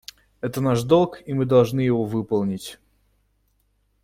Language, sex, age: Russian, male, 30-39